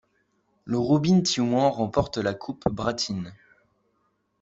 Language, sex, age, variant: French, male, 19-29, Français de métropole